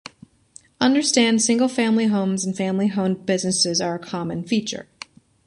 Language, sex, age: English, female, 19-29